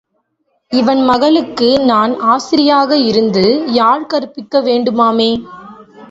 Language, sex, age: Tamil, female, 19-29